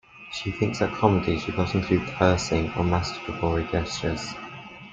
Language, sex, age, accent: English, male, under 19, England English